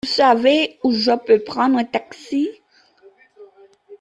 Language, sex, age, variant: French, female, 60-69, Français des départements et régions d'outre-mer